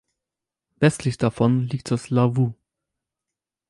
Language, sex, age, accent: German, male, 19-29, Deutschland Deutsch